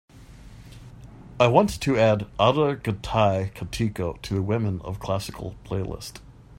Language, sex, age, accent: English, male, 30-39, United States English